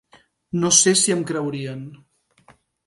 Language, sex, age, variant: Catalan, male, 50-59, Central